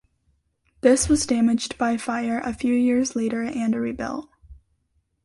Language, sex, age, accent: English, female, under 19, United States English